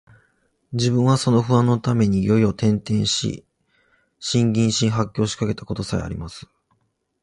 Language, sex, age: Japanese, male, 40-49